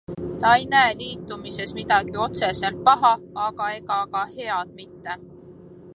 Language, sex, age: Estonian, female, 19-29